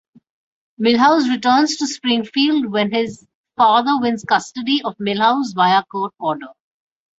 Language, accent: English, India and South Asia (India, Pakistan, Sri Lanka)